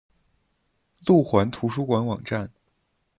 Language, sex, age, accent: Chinese, male, under 19, 出生地：北京市